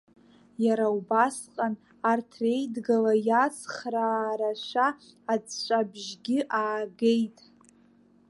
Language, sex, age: Abkhazian, female, under 19